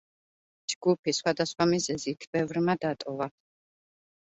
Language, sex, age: Georgian, female, 30-39